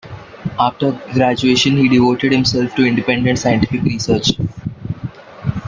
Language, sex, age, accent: English, male, 19-29, India and South Asia (India, Pakistan, Sri Lanka)